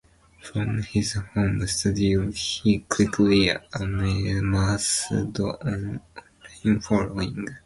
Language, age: English, 19-29